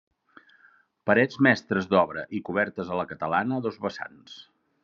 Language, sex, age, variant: Catalan, male, 50-59, Central